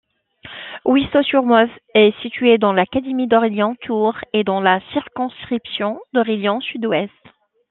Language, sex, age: French, female, 30-39